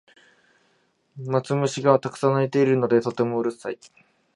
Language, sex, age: Japanese, male, 19-29